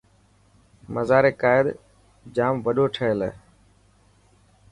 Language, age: Dhatki, 30-39